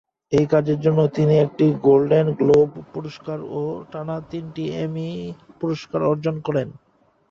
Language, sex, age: Bengali, male, 19-29